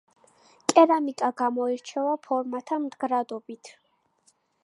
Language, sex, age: Georgian, female, 19-29